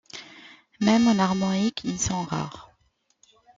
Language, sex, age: French, male, 40-49